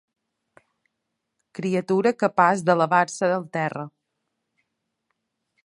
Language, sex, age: Catalan, female, 40-49